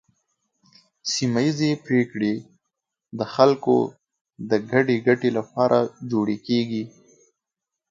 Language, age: Pashto, 19-29